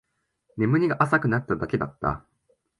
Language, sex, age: Japanese, male, 19-29